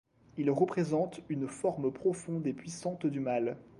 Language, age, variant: French, 19-29, Français de métropole